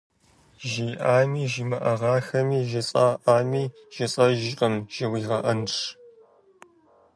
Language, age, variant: Kabardian, 19-29, Адыгэбзэ (Къэбэрдей, Кирил, псоми зэдай)